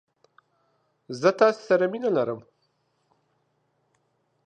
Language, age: Pashto, 40-49